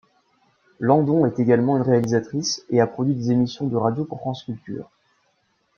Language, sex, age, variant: French, male, 19-29, Français de métropole